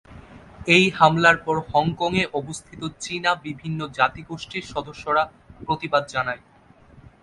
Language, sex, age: Bengali, male, 19-29